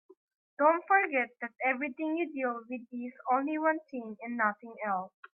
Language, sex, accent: English, male, Filipino